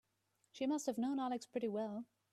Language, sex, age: English, female, 30-39